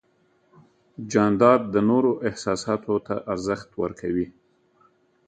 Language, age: Pashto, 50-59